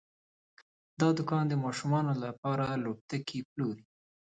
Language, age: Pashto, 30-39